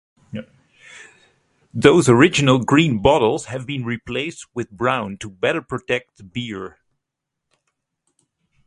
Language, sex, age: English, male, 30-39